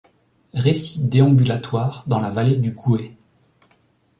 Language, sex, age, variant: French, male, 40-49, Français de métropole